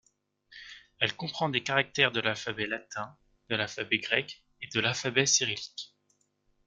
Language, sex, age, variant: French, male, 19-29, Français de métropole